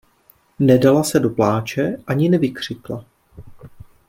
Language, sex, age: Czech, male, 30-39